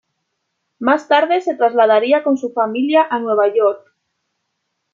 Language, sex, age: Spanish, female, 30-39